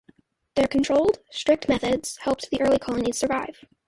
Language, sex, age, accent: English, female, under 19, United States English